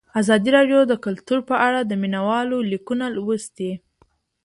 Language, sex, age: Pashto, female, 19-29